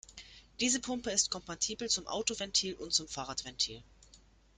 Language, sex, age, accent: German, female, 19-29, Deutschland Deutsch